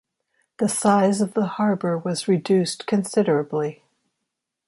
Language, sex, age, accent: English, female, 60-69, United States English